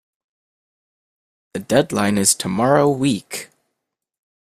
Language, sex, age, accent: English, male, 19-29, United States English